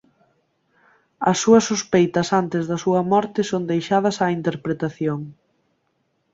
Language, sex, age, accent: Galician, female, 19-29, Central (gheada)